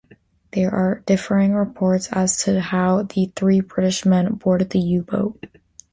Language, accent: English, United States English